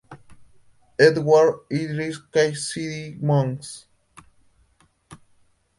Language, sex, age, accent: Spanish, male, under 19, Andino-Pacífico: Colombia, Perú, Ecuador, oeste de Bolivia y Venezuela andina